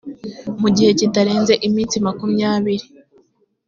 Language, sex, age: Kinyarwanda, female, under 19